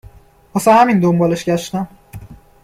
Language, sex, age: Persian, male, under 19